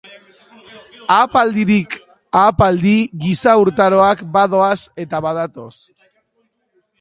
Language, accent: Basque, Mendebalekoa (Araba, Bizkaia, Gipuzkoako mendebaleko herri batzuk)